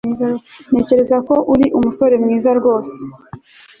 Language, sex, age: Kinyarwanda, female, 19-29